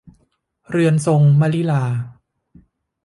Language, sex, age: Thai, male, 19-29